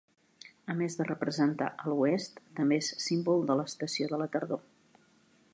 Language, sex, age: Catalan, female, 50-59